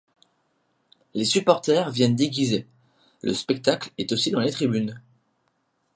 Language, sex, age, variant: French, male, under 19, Français de métropole